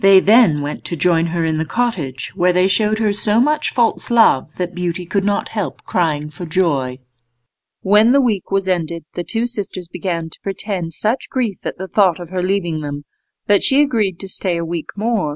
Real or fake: real